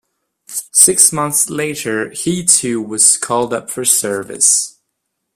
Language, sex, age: English, male, 19-29